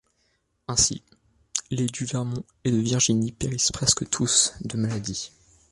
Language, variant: French, Français de métropole